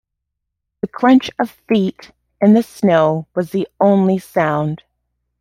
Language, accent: English, Canadian English